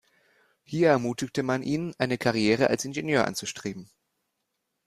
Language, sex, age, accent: German, male, 19-29, Deutschland Deutsch